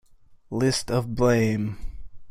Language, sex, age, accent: English, male, 19-29, United States English